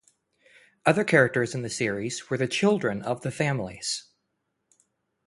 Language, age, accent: English, 19-29, United States English